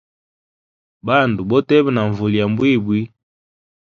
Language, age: Hemba, 19-29